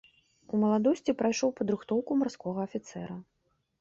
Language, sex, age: Belarusian, female, 30-39